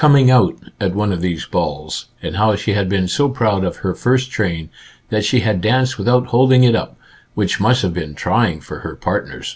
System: none